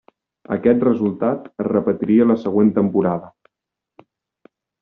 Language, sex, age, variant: Catalan, male, 19-29, Central